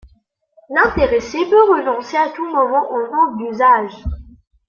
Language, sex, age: French, female, 19-29